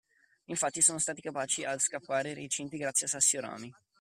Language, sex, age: Italian, male, 19-29